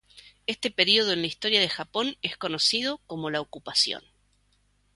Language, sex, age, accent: Spanish, female, 40-49, Rioplatense: Argentina, Uruguay, este de Bolivia, Paraguay